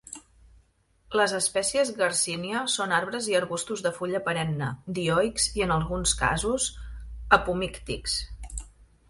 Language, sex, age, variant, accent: Catalan, female, 30-39, Central, nord-oriental; Empordanès